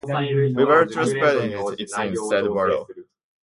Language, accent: English, United States English